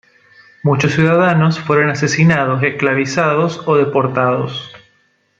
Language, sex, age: Spanish, male, 30-39